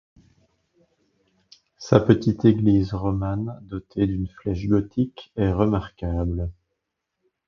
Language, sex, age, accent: French, male, 50-59, Français de Belgique; Français de Suisse